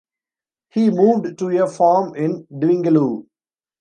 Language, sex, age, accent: English, male, 19-29, India and South Asia (India, Pakistan, Sri Lanka)